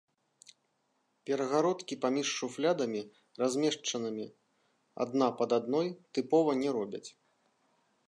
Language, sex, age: Belarusian, male, 40-49